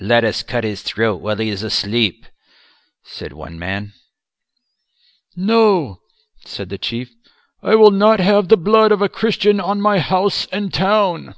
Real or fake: real